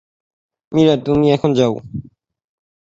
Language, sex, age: Bengali, male, 19-29